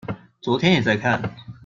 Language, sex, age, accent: Chinese, male, 19-29, 出生地：高雄市